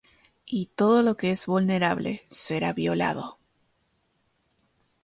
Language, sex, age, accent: Spanish, female, 19-29, Rioplatense: Argentina, Uruguay, este de Bolivia, Paraguay